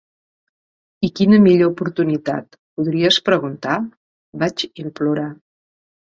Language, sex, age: Catalan, female, 60-69